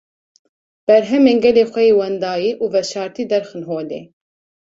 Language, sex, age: Kurdish, female, 19-29